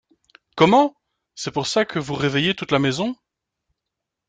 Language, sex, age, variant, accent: French, male, 30-39, Français d'Europe, Français de Belgique